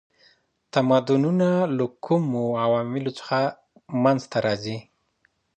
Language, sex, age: Pashto, male, 30-39